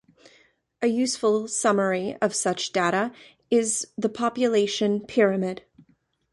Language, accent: English, United States English